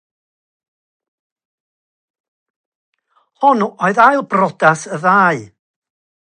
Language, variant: Welsh, North-Western Welsh